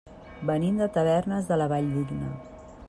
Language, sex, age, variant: Catalan, female, 40-49, Central